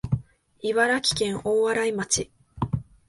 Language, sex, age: Japanese, female, under 19